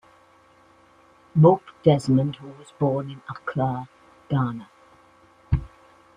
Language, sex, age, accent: English, female, 60-69, Welsh English